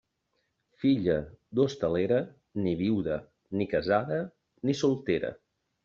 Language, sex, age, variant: Catalan, male, 40-49, Balear